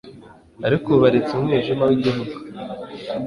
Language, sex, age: Kinyarwanda, male, 19-29